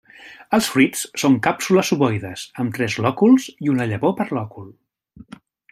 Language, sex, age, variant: Catalan, male, 40-49, Central